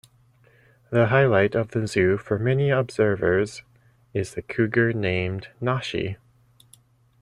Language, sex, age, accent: English, male, 30-39, United States English